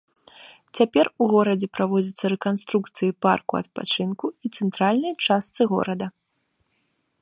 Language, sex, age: Belarusian, female, 19-29